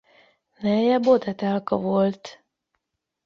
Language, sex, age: Hungarian, female, 50-59